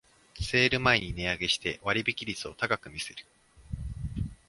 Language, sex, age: Japanese, male, 19-29